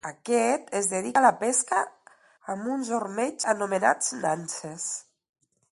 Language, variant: Catalan, Nord-Occidental